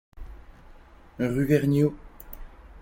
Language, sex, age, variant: French, male, 30-39, Français de métropole